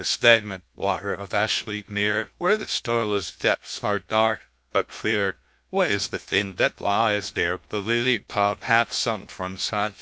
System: TTS, GlowTTS